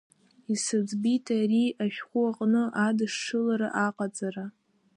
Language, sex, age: Abkhazian, female, under 19